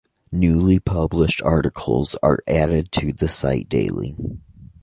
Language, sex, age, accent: English, male, 30-39, United States English